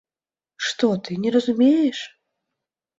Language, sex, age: Belarusian, female, 30-39